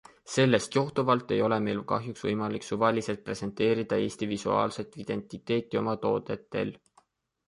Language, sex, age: Estonian, male, 19-29